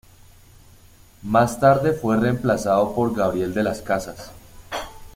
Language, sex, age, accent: Spanish, male, 19-29, Andino-Pacífico: Colombia, Perú, Ecuador, oeste de Bolivia y Venezuela andina